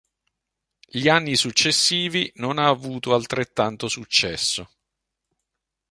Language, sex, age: Italian, male, 40-49